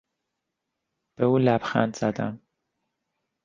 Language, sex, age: Persian, male, 30-39